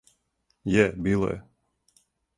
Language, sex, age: Serbian, male, 30-39